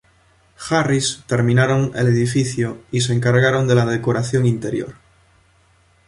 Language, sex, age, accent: Spanish, male, 19-29, España: Norte peninsular (Asturias, Castilla y León, Cantabria, País Vasco, Navarra, Aragón, La Rioja, Guadalajara, Cuenca)